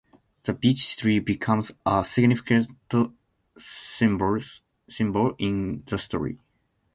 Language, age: English, 19-29